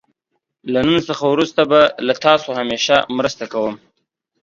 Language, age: Pashto, 19-29